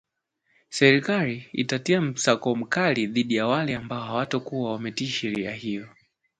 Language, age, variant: Swahili, 19-29, Kiswahili cha Bara ya Tanzania